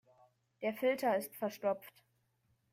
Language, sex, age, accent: German, male, under 19, Deutschland Deutsch